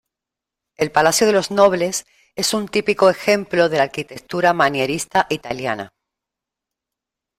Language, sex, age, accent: Spanish, female, 50-59, España: Sur peninsular (Andalucia, Extremadura, Murcia)